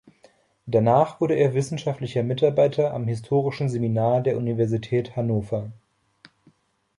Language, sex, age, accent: German, male, 30-39, Deutschland Deutsch